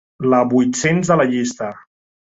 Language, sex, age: Catalan, male, 50-59